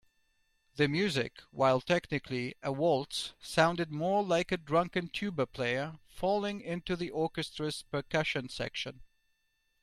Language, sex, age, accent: English, male, 40-49, England English